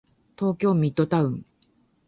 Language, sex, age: Japanese, female, 50-59